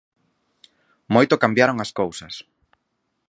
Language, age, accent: Galician, 30-39, Normativo (estándar)